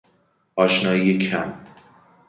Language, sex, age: Persian, male, 19-29